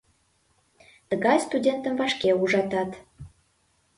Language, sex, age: Mari, female, under 19